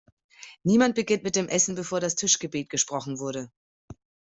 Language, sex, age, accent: German, female, 30-39, Deutschland Deutsch